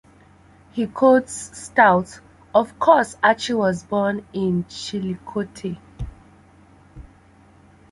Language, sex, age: English, female, 30-39